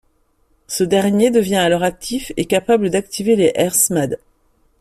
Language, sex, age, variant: French, female, 40-49, Français de métropole